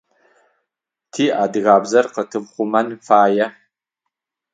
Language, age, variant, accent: Adyghe, 40-49, Адыгабзэ (Кирил, пстэумэ зэдыряе), Бжъэдыгъу (Bjeduğ)